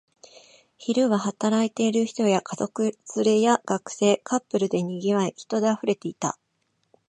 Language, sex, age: Japanese, female, 40-49